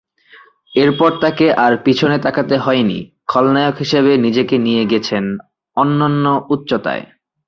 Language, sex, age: Bengali, male, 19-29